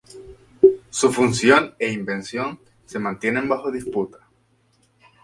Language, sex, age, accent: Spanish, male, 19-29, España: Islas Canarias